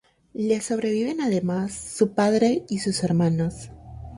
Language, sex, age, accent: Spanish, female, 19-29, Caribe: Cuba, Venezuela, Puerto Rico, República Dominicana, Panamá, Colombia caribeña, México caribeño, Costa del golfo de México